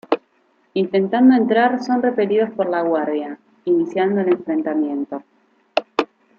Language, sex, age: Spanish, female, 19-29